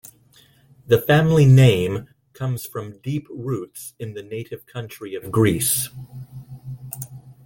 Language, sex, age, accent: English, male, 40-49, United States English